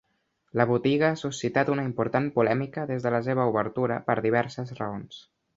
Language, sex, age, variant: Catalan, male, under 19, Central